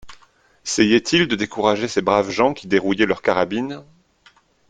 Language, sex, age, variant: French, male, 30-39, Français de métropole